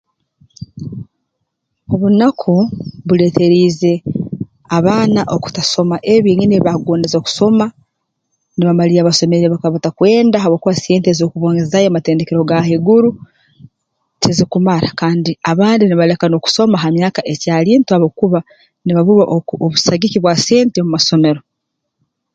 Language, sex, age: Tooro, female, 30-39